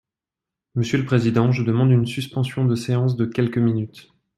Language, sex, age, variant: French, male, 30-39, Français de métropole